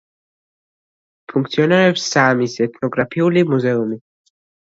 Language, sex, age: Georgian, male, under 19